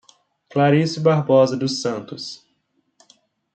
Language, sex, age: Portuguese, male, 30-39